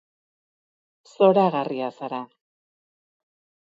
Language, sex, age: Basque, female, 40-49